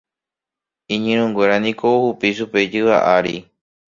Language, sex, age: Guarani, male, 19-29